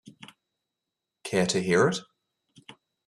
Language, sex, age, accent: English, male, 30-39, Australian English